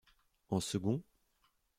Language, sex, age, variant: French, male, 19-29, Français de métropole